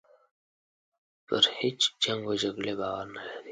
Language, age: Pashto, under 19